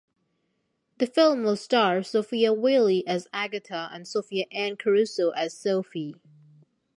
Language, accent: English, India and South Asia (India, Pakistan, Sri Lanka)